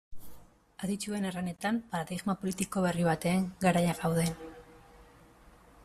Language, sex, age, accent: Basque, female, 30-39, Mendebalekoa (Araba, Bizkaia, Gipuzkoako mendebaleko herri batzuk)